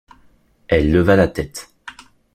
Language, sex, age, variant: French, male, 19-29, Français de métropole